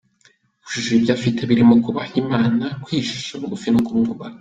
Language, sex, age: Kinyarwanda, male, 19-29